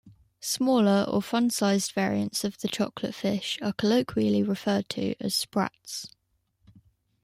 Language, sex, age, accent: English, female, 19-29, England English